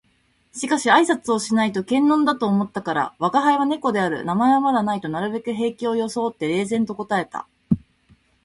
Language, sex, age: Japanese, female, 30-39